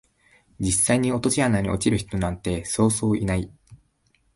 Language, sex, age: Japanese, male, 19-29